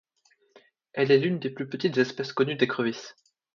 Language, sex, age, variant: French, male, 19-29, Français de métropole